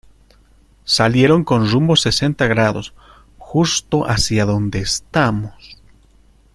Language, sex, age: Spanish, male, 30-39